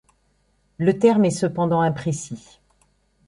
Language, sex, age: French, female, 50-59